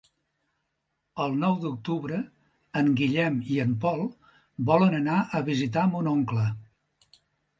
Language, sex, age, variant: Catalan, male, 70-79, Central